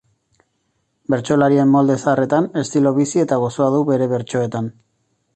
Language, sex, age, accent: Basque, male, 40-49, Erdialdekoa edo Nafarra (Gipuzkoa, Nafarroa)